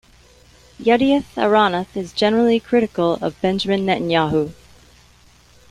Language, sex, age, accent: English, female, 50-59, United States English